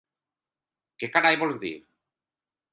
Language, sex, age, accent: Catalan, male, 40-49, valencià